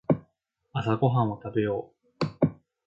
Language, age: Japanese, 19-29